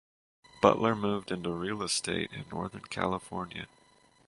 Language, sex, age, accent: English, male, 19-29, Canadian English